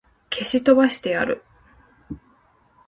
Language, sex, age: Japanese, female, 19-29